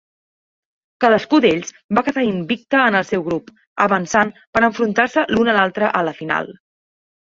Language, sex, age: Catalan, female, under 19